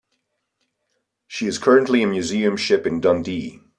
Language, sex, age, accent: English, male, 30-39, United States English